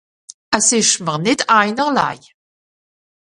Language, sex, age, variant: Swiss German, female, 60-69, Nordniederàlemmànisch (Rishoffe, Zàwere, Bùsswìller, Hawenau, Brüemt, Stroossbùri, Molse, Dàmbàch, Schlettstàtt, Pfàlzbùri usw.)